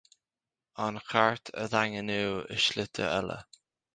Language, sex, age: Irish, male, 19-29